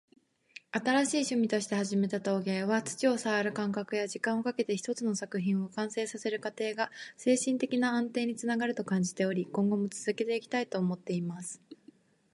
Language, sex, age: Japanese, female, 19-29